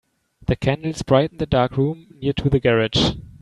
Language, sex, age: English, male, 19-29